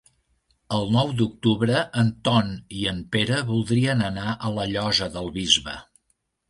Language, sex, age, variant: Catalan, male, 70-79, Central